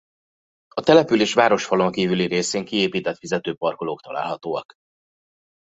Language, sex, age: Hungarian, male, 30-39